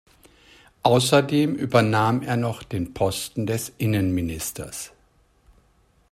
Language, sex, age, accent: German, male, 50-59, Deutschland Deutsch